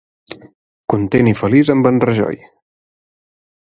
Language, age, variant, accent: Catalan, 30-39, Central, central; Garrotxi